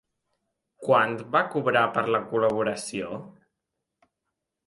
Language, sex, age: Catalan, male, 40-49